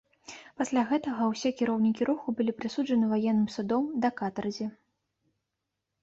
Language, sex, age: Belarusian, female, 19-29